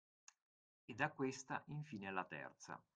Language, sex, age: Italian, male, 50-59